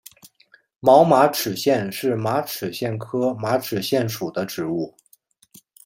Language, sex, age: Chinese, male, 30-39